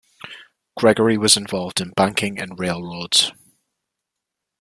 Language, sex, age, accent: English, male, 19-29, England English